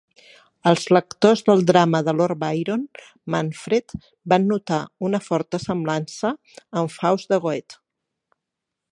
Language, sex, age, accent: Catalan, female, 50-59, central; septentrional